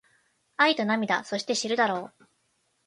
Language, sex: Japanese, female